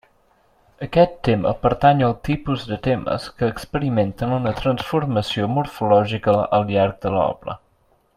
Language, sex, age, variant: Catalan, male, 19-29, Central